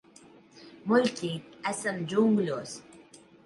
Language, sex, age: Latvian, female, 30-39